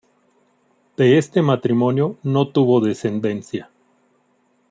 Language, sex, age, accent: Spanish, male, 40-49, México